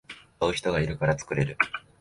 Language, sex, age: Japanese, male, 19-29